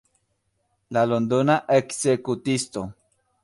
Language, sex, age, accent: Esperanto, male, 19-29, Internacia